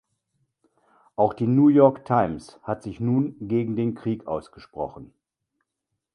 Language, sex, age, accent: German, male, 60-69, Deutschland Deutsch